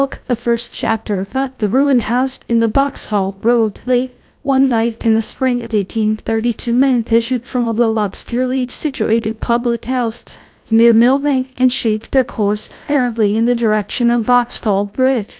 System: TTS, GlowTTS